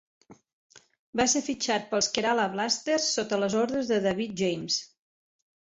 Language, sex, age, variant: Catalan, female, 50-59, Central